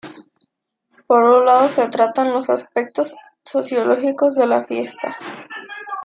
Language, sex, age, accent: Spanish, female, 19-29, México